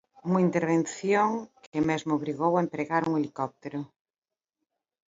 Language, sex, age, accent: Galician, female, 50-59, Normativo (estándar)